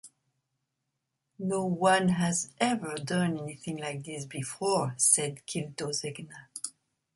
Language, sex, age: English, female, 50-59